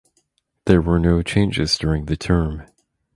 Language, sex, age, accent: English, male, 19-29, United States English